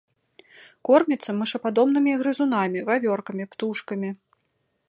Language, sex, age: Belarusian, female, 30-39